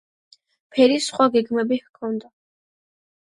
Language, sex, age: Georgian, female, under 19